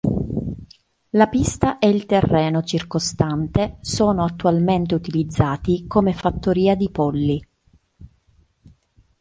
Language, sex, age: Italian, female, 30-39